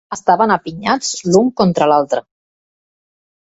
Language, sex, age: Catalan, female, 40-49